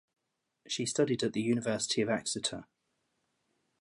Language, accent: English, England English